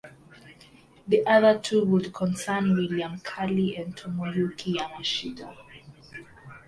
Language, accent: English, Canadian English